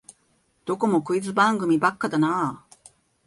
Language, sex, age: Japanese, female, 50-59